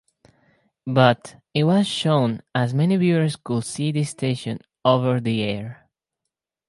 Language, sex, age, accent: English, male, 19-29, United States English